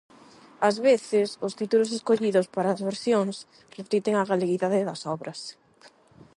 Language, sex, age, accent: Galician, female, 19-29, Atlántico (seseo e gheada); Normativo (estándar); Neofalante